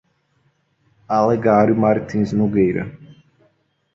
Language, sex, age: Portuguese, male, 19-29